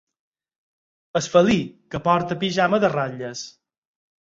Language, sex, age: Catalan, male, 40-49